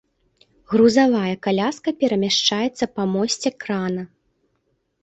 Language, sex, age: Belarusian, female, 19-29